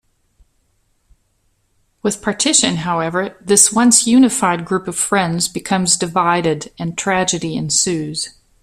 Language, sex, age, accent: English, female, 50-59, United States English